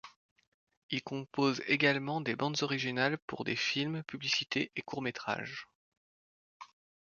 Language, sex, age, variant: French, male, 30-39, Français de métropole